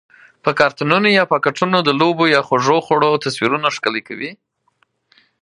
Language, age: Pashto, 40-49